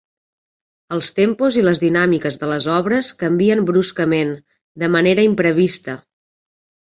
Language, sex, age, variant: Catalan, female, 30-39, Central